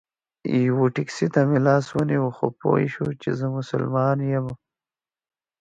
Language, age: Pashto, 19-29